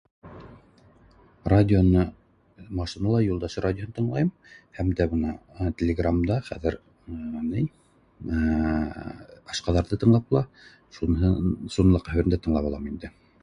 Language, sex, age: Bashkir, male, 40-49